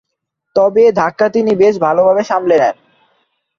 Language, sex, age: Bengali, male, 19-29